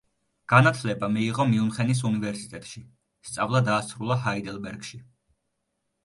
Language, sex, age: Georgian, male, 19-29